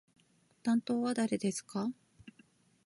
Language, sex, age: Japanese, female, 30-39